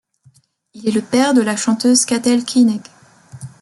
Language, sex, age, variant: French, female, 19-29, Français de métropole